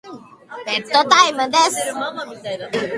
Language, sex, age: Japanese, female, 19-29